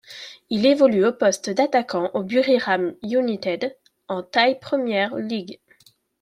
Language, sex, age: French, female, 30-39